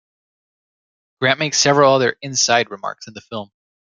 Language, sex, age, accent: English, male, 19-29, United States English